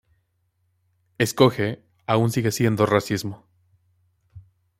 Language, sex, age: Spanish, male, 19-29